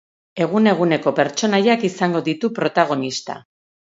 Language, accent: Basque, Erdialdekoa edo Nafarra (Gipuzkoa, Nafarroa)